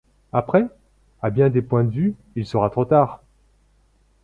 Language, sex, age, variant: French, male, 40-49, Français de métropole